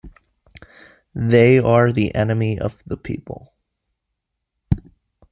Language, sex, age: English, male, 19-29